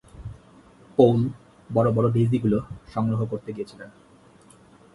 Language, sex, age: Bengali, male, 19-29